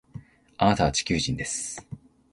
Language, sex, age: Japanese, male, 19-29